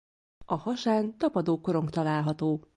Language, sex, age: Hungarian, female, 19-29